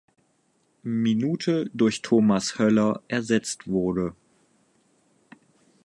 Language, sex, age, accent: German, male, 19-29, Deutschland Deutsch